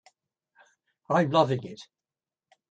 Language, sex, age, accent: English, male, 70-79, England English